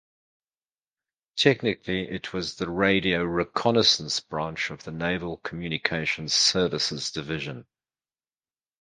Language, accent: English, Southern African (South Africa, Zimbabwe, Namibia)